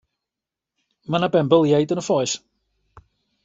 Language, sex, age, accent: Welsh, male, 30-39, Y Deyrnas Unedig Cymraeg